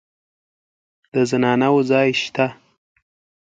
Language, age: Pashto, under 19